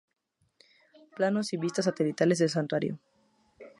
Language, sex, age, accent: Spanish, female, 19-29, México